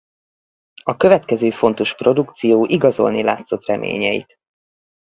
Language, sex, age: Hungarian, male, 30-39